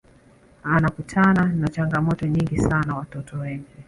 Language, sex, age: Swahili, female, 30-39